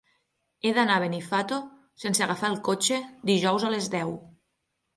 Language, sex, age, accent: Catalan, female, 30-39, Ebrenc